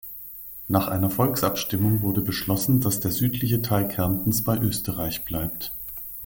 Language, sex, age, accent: German, male, 40-49, Deutschland Deutsch